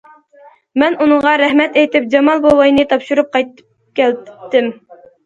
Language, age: Uyghur, under 19